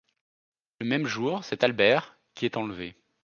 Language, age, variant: French, 30-39, Français de métropole